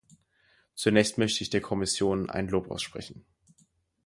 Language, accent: German, Deutschland Deutsch